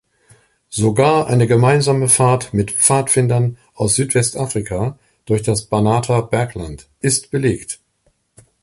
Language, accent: German, Deutschland Deutsch